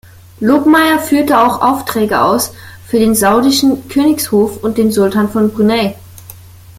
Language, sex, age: German, female, under 19